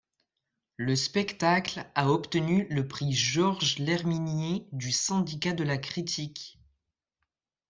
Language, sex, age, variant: French, male, under 19, Français de métropole